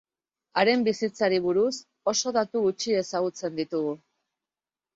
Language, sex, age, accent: Basque, female, 50-59, Mendebalekoa (Araba, Bizkaia, Gipuzkoako mendebaleko herri batzuk)